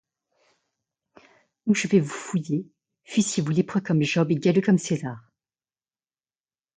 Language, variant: French, Français de métropole